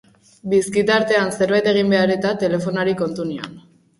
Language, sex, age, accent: Basque, female, under 19, Mendebalekoa (Araba, Bizkaia, Gipuzkoako mendebaleko herri batzuk)